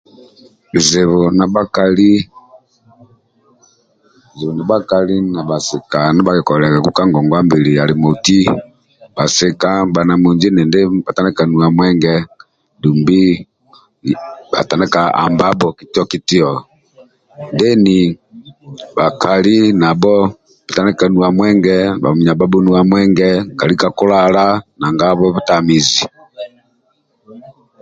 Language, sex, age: Amba (Uganda), male, 50-59